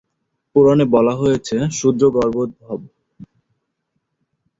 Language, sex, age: Bengali, male, 19-29